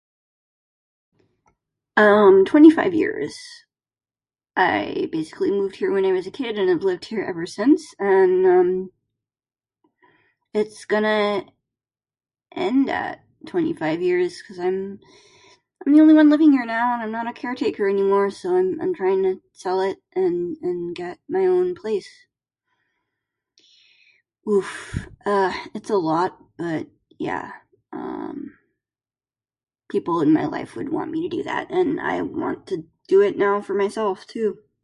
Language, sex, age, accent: English, female, 30-39, United States English